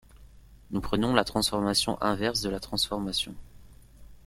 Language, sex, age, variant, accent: French, male, 19-29, Français d'Europe, Français de Belgique